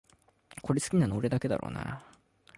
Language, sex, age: Japanese, male, 19-29